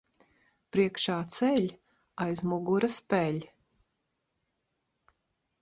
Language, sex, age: Latvian, female, 60-69